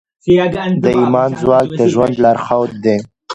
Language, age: Pashto, 19-29